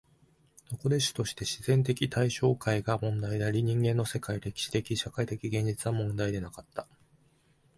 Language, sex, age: Japanese, male, 19-29